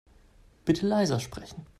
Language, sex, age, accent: German, male, 19-29, Deutschland Deutsch